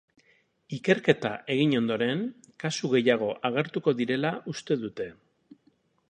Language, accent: Basque, Erdialdekoa edo Nafarra (Gipuzkoa, Nafarroa)